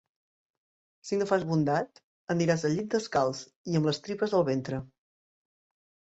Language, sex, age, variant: Catalan, female, 50-59, Central